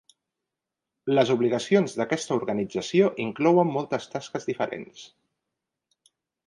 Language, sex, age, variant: Catalan, female, 30-39, Central